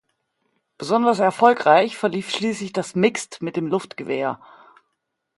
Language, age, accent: German, 40-49, Deutschland Deutsch